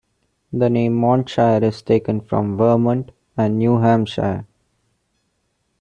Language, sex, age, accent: English, male, 19-29, India and South Asia (India, Pakistan, Sri Lanka)